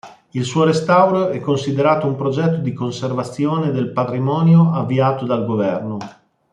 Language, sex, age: Italian, male, 40-49